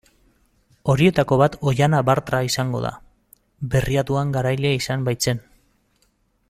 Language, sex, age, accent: Basque, male, 30-39, Mendebalekoa (Araba, Bizkaia, Gipuzkoako mendebaleko herri batzuk)